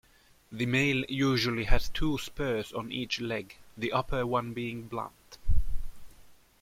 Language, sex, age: English, male, 19-29